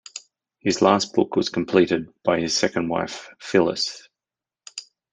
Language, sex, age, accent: English, male, 40-49, Australian English